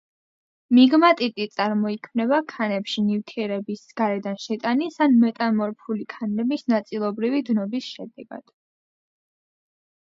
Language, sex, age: Georgian, female, under 19